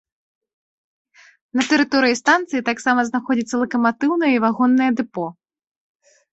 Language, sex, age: Belarusian, female, 30-39